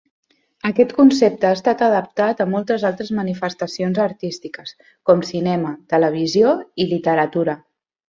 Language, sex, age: Catalan, female, 30-39